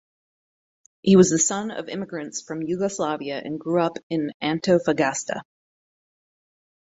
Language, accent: English, United States English